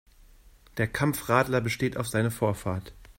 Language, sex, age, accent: German, male, 40-49, Deutschland Deutsch